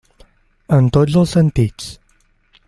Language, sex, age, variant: Catalan, male, 19-29, Central